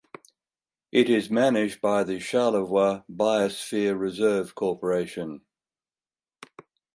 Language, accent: English, Australian English